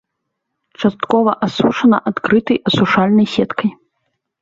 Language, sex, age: Belarusian, female, 19-29